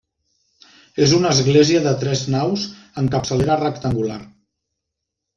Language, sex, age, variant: Catalan, male, 50-59, Central